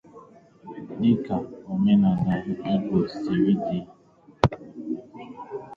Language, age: Igbo, 19-29